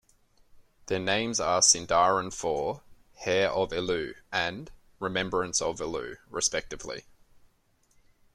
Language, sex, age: English, male, 30-39